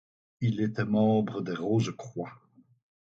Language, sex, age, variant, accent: French, male, 60-69, Français d'Europe, Français de Belgique